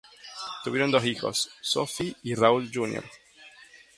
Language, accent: Spanish, Rioplatense: Argentina, Uruguay, este de Bolivia, Paraguay